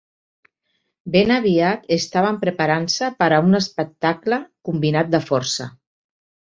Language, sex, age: Catalan, female, 50-59